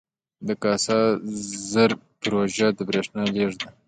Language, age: Pashto, 19-29